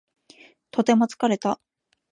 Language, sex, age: Japanese, female, 19-29